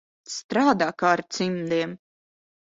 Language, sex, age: Latvian, female, 30-39